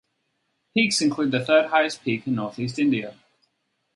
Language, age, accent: English, 30-39, Australian English